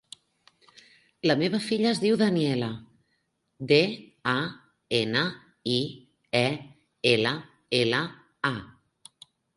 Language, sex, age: Catalan, female, 50-59